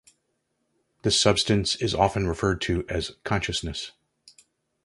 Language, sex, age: English, male, 60-69